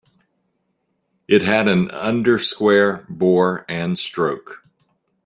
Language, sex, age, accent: English, male, 50-59, United States English